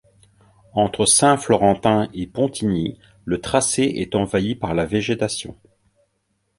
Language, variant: French, Français de métropole